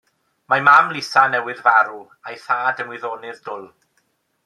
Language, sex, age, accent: Welsh, male, 19-29, Y Deyrnas Unedig Cymraeg